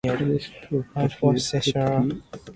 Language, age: English, 19-29